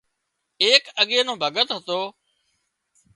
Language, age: Wadiyara Koli, 30-39